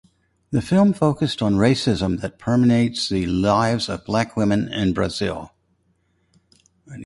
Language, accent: English, United States English